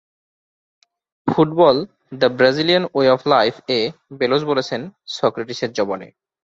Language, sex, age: Bengali, male, 30-39